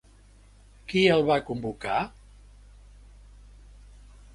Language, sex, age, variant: Catalan, male, 70-79, Central